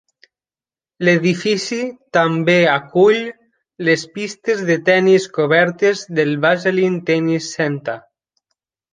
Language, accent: Catalan, valencià